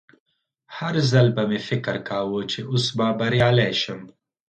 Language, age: Pashto, 19-29